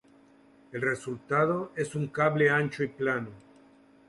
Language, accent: Spanish, México